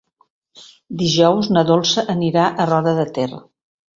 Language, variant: Catalan, Central